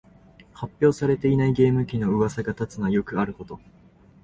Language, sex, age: Japanese, male, 19-29